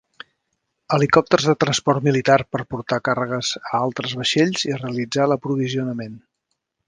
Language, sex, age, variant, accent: Catalan, male, 50-59, Central, central